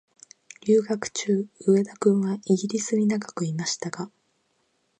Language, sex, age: Japanese, female, 19-29